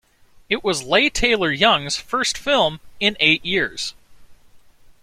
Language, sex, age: English, male, 19-29